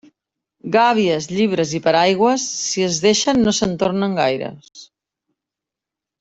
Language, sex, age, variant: Catalan, female, 50-59, Central